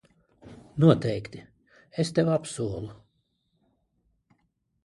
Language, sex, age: Latvian, male, 40-49